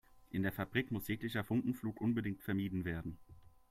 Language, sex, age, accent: German, male, 19-29, Deutschland Deutsch